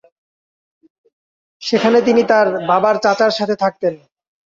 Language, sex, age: Bengali, male, 19-29